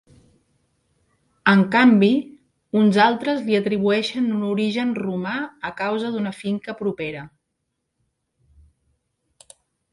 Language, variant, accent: Catalan, Central, central